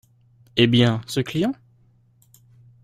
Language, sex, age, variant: French, male, under 19, Français de métropole